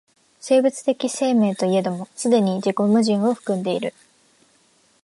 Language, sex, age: Japanese, female, 19-29